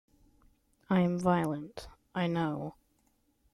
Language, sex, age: English, male, 19-29